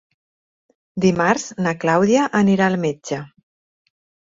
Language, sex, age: Catalan, female, 40-49